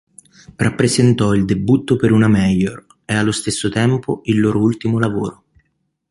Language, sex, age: Italian, male, 19-29